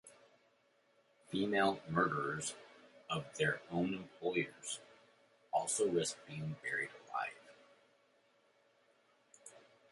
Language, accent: English, United States English